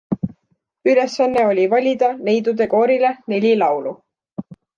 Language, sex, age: Estonian, female, 19-29